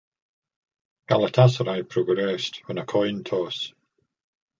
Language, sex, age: English, male, 60-69